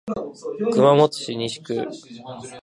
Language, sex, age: Japanese, male, 19-29